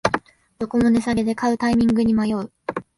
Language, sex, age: Japanese, female, 19-29